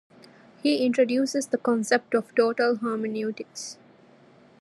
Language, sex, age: English, female, 19-29